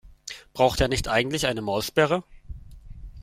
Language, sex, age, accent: German, male, 19-29, Deutschland Deutsch